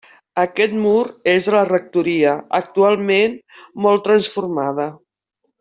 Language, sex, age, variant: Catalan, female, 60-69, Nord-Occidental